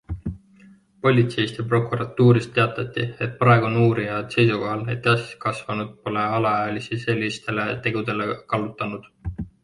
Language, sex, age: Estonian, male, 19-29